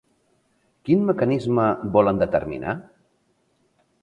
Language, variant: Catalan, Nord-Occidental